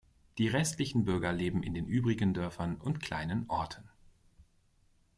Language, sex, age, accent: German, male, 40-49, Deutschland Deutsch